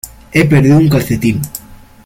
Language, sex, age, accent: Spanish, male, under 19, España: Centro-Sur peninsular (Madrid, Toledo, Castilla-La Mancha)